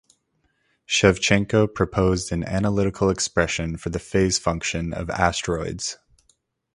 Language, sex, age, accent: English, male, 19-29, United States English